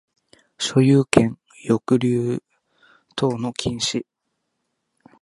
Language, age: Japanese, 19-29